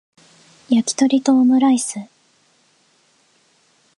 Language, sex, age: Japanese, female, 19-29